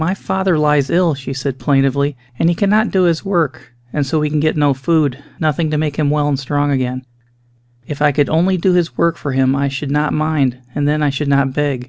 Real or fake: real